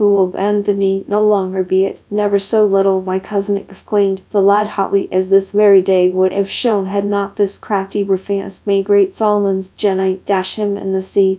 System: TTS, GradTTS